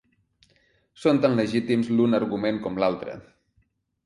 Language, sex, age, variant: Catalan, male, 50-59, Central